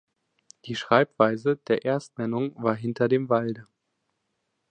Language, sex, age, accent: German, male, 19-29, Deutschland Deutsch